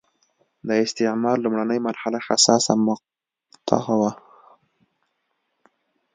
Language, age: Pashto, 19-29